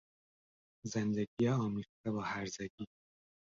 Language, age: Persian, 19-29